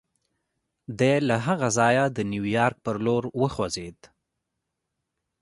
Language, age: Pashto, 19-29